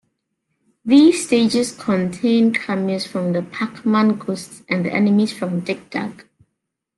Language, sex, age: English, female, 30-39